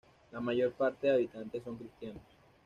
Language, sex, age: Spanish, male, 19-29